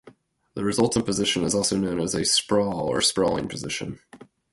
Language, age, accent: English, 30-39, United States English